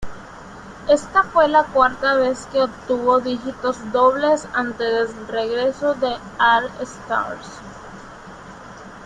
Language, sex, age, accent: Spanish, female, under 19, Caribe: Cuba, Venezuela, Puerto Rico, República Dominicana, Panamá, Colombia caribeña, México caribeño, Costa del golfo de México